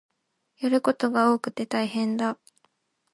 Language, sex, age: Japanese, female, 19-29